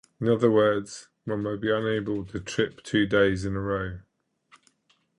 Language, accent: English, England English